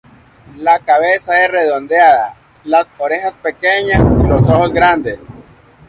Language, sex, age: Spanish, male, 40-49